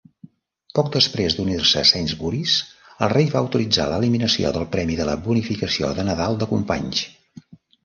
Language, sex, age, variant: Catalan, male, 70-79, Central